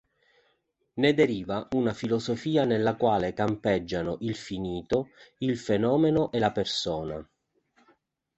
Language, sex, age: Italian, male, 40-49